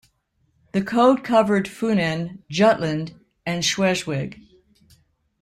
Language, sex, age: English, female, 60-69